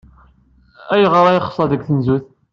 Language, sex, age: Kabyle, male, 19-29